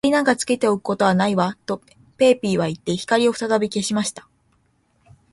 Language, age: Japanese, 19-29